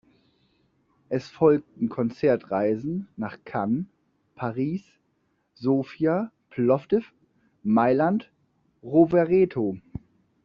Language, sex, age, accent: German, male, 30-39, Deutschland Deutsch